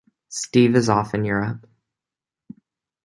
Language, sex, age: English, male, under 19